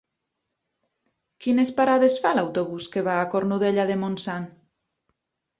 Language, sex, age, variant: Catalan, female, 19-29, Nord-Occidental